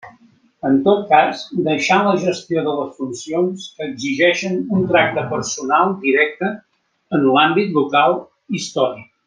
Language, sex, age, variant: Catalan, male, 60-69, Central